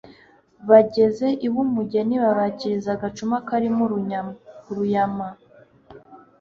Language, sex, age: Kinyarwanda, female, 19-29